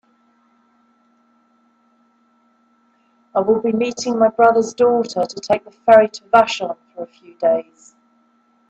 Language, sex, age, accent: English, female, 50-59, England English